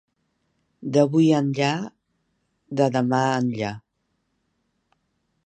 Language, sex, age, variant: Catalan, female, 60-69, Central